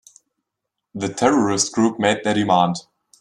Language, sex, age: English, male, 19-29